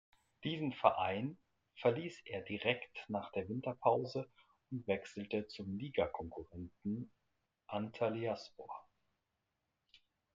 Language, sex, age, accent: German, male, 40-49, Deutschland Deutsch